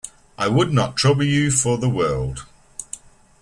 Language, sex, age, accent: English, male, 50-59, England English